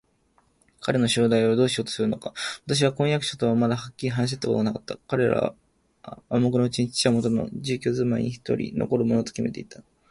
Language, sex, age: Japanese, male, 19-29